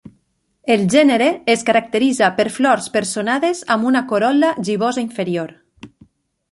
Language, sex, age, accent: Catalan, female, 30-39, valencià